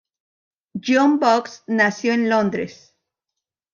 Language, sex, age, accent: Spanish, male, 40-49, México